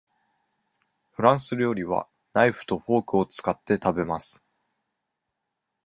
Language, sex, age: Japanese, male, 19-29